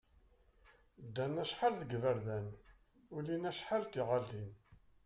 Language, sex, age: Kabyle, male, 50-59